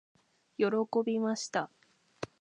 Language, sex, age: Japanese, female, 19-29